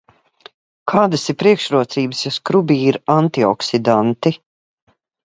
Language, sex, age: Latvian, female, 50-59